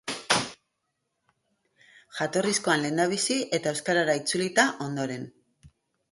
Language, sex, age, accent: Basque, female, 40-49, Mendebalekoa (Araba, Bizkaia, Gipuzkoako mendebaleko herri batzuk)